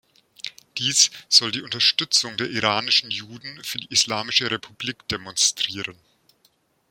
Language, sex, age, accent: German, male, 40-49, Deutschland Deutsch